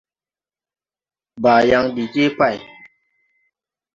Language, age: Tupuri, 19-29